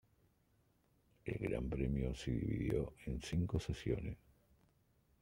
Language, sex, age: Spanish, male, 30-39